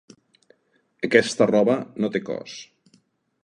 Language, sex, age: Catalan, male, 40-49